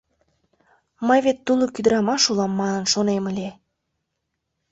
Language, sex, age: Mari, female, 19-29